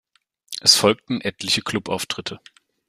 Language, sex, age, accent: German, male, 19-29, Deutschland Deutsch